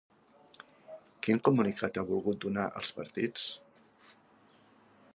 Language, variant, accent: Catalan, Central, central